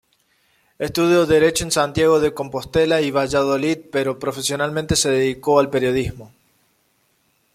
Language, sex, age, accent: Spanish, female, 19-29, Rioplatense: Argentina, Uruguay, este de Bolivia, Paraguay